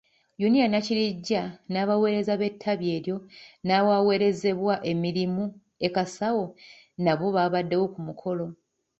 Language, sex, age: Ganda, female, 19-29